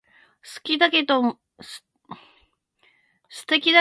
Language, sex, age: Japanese, female, 40-49